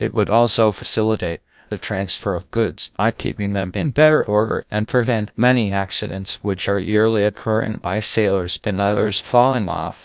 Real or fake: fake